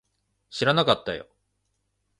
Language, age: Japanese, 19-29